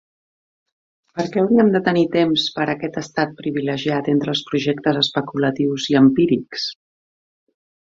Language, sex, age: Catalan, female, 40-49